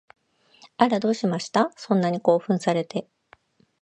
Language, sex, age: Japanese, female, 50-59